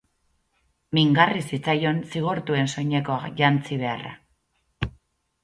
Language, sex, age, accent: Basque, female, 40-49, Erdialdekoa edo Nafarra (Gipuzkoa, Nafarroa)